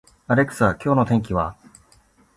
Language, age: Japanese, 40-49